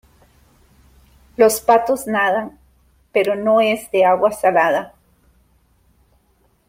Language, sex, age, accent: Spanish, female, 50-59, América central